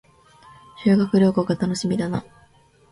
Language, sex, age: Japanese, female, under 19